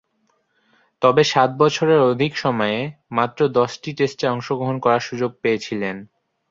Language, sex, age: Bengali, male, 19-29